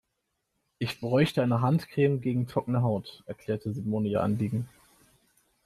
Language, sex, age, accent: German, male, 19-29, Deutschland Deutsch